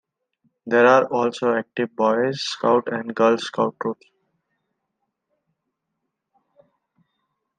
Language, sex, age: English, male, 19-29